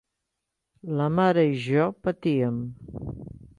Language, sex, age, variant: Catalan, female, 60-69, Central